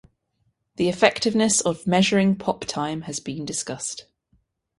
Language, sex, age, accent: English, female, 30-39, England English